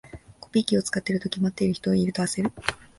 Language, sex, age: Japanese, female, 19-29